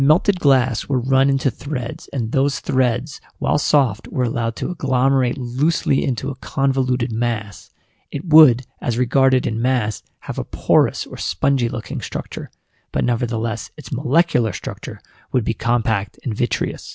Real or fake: real